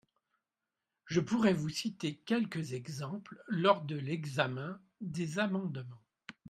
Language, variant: French, Français de métropole